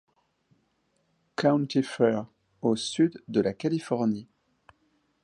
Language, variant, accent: French, Français d'Europe, Français de Suisse